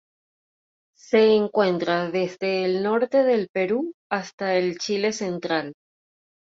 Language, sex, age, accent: Spanish, female, 30-39, Caribe: Cuba, Venezuela, Puerto Rico, República Dominicana, Panamá, Colombia caribeña, México caribeño, Costa del golfo de México